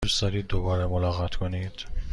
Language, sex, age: Persian, male, 30-39